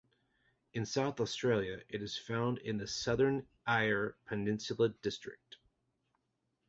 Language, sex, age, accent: English, male, 40-49, United States English